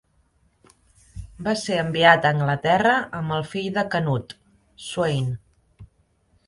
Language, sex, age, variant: Catalan, female, 40-49, Central